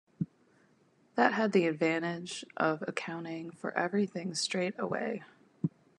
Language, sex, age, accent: English, female, 30-39, United States English